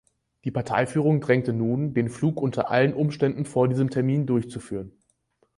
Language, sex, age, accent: German, male, 19-29, Deutschland Deutsch